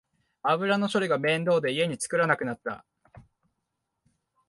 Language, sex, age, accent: Japanese, male, 19-29, 標準語